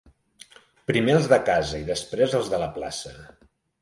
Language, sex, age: Catalan, male, 50-59